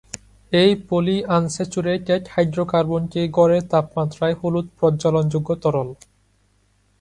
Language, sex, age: Bengali, male, 19-29